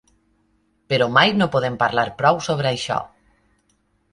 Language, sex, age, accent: Catalan, female, 30-39, valencià